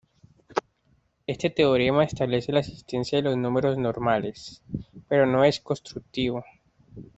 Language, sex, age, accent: Spanish, male, 19-29, Caribe: Cuba, Venezuela, Puerto Rico, República Dominicana, Panamá, Colombia caribeña, México caribeño, Costa del golfo de México